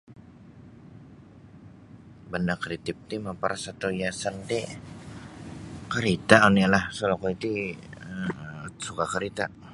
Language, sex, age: Sabah Bisaya, male, 19-29